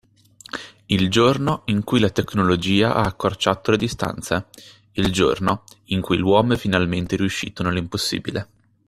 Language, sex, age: Italian, male, 19-29